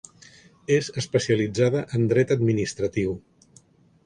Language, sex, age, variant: Catalan, male, 60-69, Central